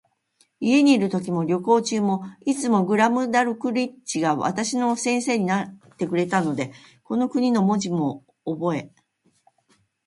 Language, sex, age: Japanese, female, 60-69